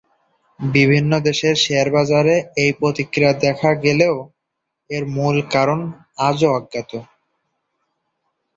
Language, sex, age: Bengali, male, 19-29